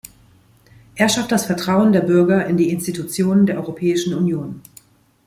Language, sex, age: German, female, 40-49